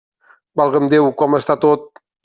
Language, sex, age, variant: Catalan, male, 30-39, Central